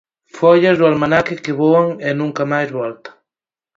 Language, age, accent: Galician, 19-29, Oriental (común en zona oriental)